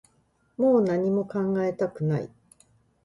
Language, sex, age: Japanese, female, 50-59